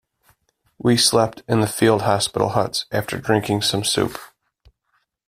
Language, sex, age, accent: English, male, 40-49, United States English